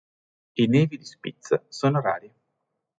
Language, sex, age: Italian, male, 19-29